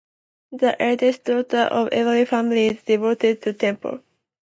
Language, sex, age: English, female, 19-29